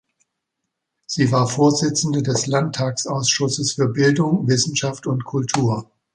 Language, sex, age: German, male, 60-69